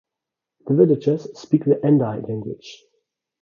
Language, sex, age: English, male, 30-39